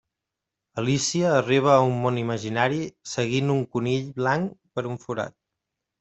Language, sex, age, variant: Catalan, male, 30-39, Central